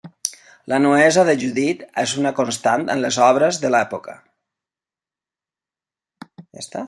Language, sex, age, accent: Catalan, male, 40-49, valencià